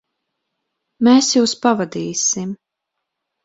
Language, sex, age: Latvian, female, 19-29